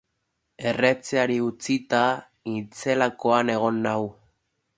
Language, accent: Basque, Erdialdekoa edo Nafarra (Gipuzkoa, Nafarroa)